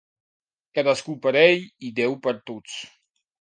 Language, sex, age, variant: Catalan, male, 19-29, Septentrional